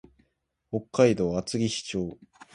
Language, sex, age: Japanese, male, under 19